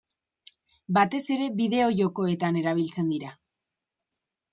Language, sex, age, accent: Basque, female, 19-29, Erdialdekoa edo Nafarra (Gipuzkoa, Nafarroa)